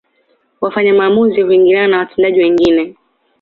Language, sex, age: Swahili, female, 19-29